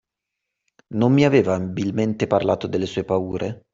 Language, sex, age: Italian, male, 30-39